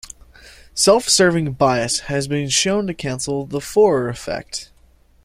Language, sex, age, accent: English, male, 19-29, United States English